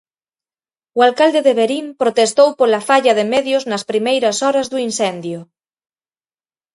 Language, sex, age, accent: Galician, female, 40-49, Atlántico (seseo e gheada)